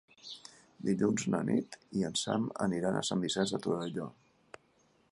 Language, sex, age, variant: Catalan, male, 50-59, Central